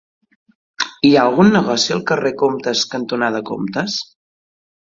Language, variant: Catalan, Central